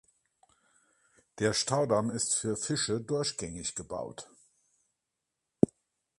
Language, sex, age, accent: German, male, 60-69, Deutschland Deutsch